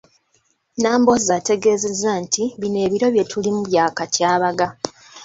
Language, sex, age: Ganda, female, 19-29